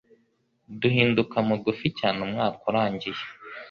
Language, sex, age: Kinyarwanda, male, 19-29